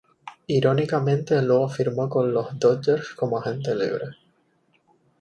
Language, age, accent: Spanish, 19-29, España: Islas Canarias